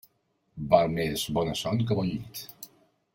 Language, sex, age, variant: Catalan, male, 50-59, Central